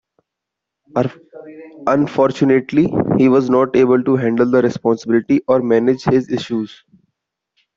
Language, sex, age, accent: English, male, 19-29, India and South Asia (India, Pakistan, Sri Lanka)